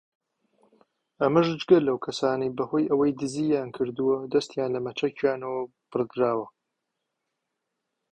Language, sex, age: Central Kurdish, male, 19-29